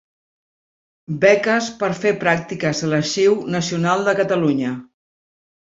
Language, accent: Catalan, Barceloní